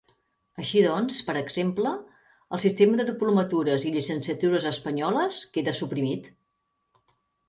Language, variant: Catalan, Central